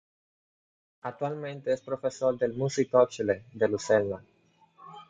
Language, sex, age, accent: Spanish, male, 19-29, Caribe: Cuba, Venezuela, Puerto Rico, República Dominicana, Panamá, Colombia caribeña, México caribeño, Costa del golfo de México